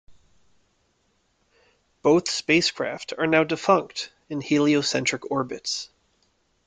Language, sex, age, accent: English, male, 19-29, United States English